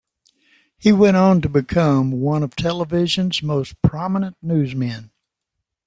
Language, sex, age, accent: English, male, 90+, United States English